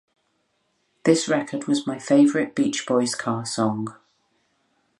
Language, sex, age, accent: English, female, 30-39, England English